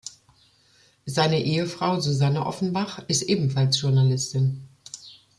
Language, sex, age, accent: German, female, 50-59, Deutschland Deutsch